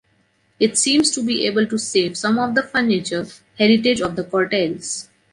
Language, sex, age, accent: English, female, 19-29, India and South Asia (India, Pakistan, Sri Lanka)